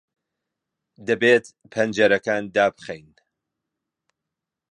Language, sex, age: Central Kurdish, male, 50-59